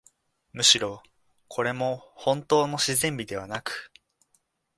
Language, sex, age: Japanese, male, 19-29